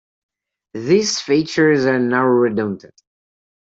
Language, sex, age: English, male, under 19